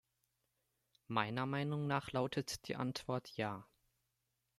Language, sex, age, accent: German, male, under 19, Deutschland Deutsch